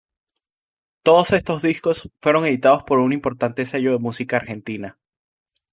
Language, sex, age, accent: Spanish, male, 30-39, Caribe: Cuba, Venezuela, Puerto Rico, República Dominicana, Panamá, Colombia caribeña, México caribeño, Costa del golfo de México